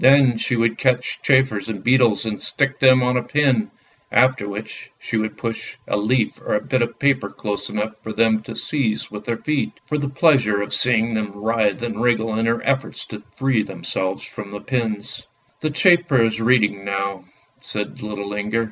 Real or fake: real